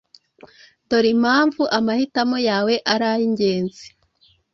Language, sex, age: Kinyarwanda, female, 19-29